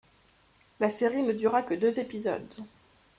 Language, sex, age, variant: French, female, 19-29, Français de métropole